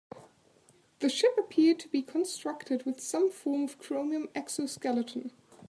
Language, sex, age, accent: English, male, 19-29, United States English